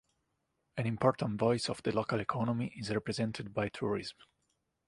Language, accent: English, United States English